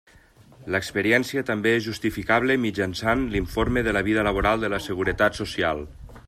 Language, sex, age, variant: Catalan, male, 40-49, Nord-Occidental